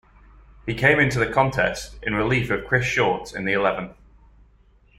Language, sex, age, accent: English, male, 19-29, England English